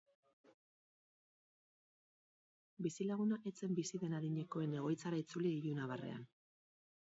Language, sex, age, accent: Basque, female, 40-49, Mendebalekoa (Araba, Bizkaia, Gipuzkoako mendebaleko herri batzuk)